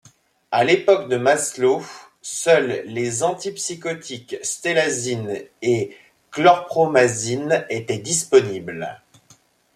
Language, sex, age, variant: French, male, 30-39, Français de métropole